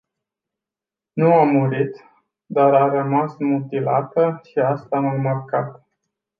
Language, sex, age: Romanian, male, 40-49